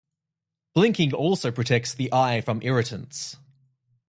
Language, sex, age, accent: English, male, 19-29, Australian English